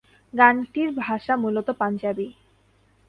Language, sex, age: Bengali, female, 19-29